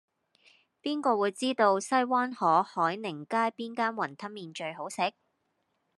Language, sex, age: Cantonese, female, 30-39